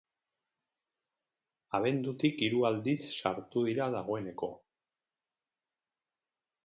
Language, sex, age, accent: Basque, male, 40-49, Erdialdekoa edo Nafarra (Gipuzkoa, Nafarroa)